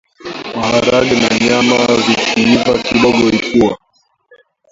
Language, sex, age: Swahili, male, under 19